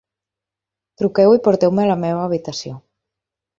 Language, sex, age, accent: Catalan, female, 30-39, valencià